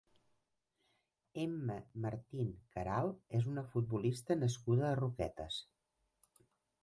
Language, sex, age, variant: Catalan, female, 50-59, Central